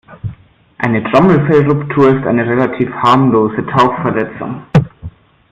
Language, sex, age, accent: German, male, 19-29, Deutschland Deutsch